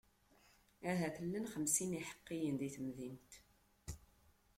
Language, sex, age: Kabyle, female, 80-89